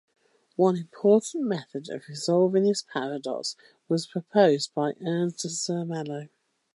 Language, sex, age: English, female, 50-59